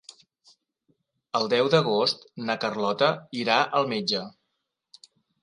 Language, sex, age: Catalan, male, 50-59